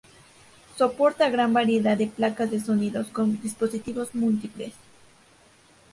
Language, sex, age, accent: Spanish, female, 19-29, México